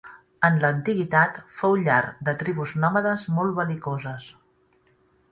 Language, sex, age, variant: Catalan, female, 40-49, Central